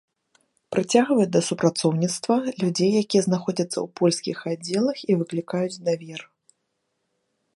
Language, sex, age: Belarusian, female, 30-39